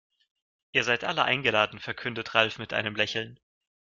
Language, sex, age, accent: German, male, 19-29, Russisch Deutsch